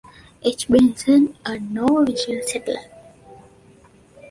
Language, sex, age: English, female, 19-29